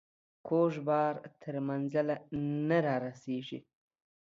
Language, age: Pashto, 19-29